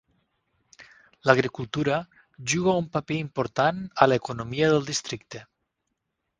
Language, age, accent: Catalan, 50-59, Tortosí